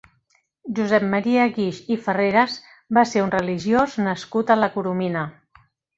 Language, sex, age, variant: Catalan, female, 50-59, Central